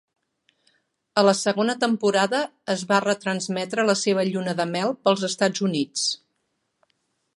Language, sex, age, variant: Catalan, female, 60-69, Central